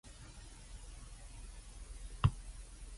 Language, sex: Cantonese, female